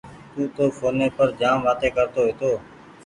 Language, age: Goaria, 19-29